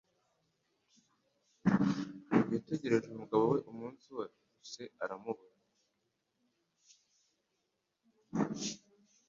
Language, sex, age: Kinyarwanda, male, under 19